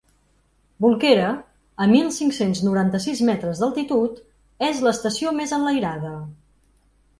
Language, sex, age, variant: Catalan, female, 40-49, Central